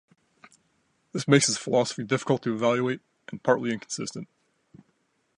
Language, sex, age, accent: English, male, 19-29, United States English